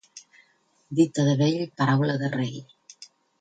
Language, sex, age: Catalan, female, 50-59